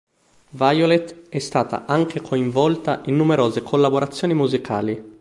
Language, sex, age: Italian, male, 19-29